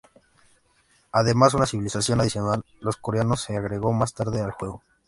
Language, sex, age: Spanish, male, 19-29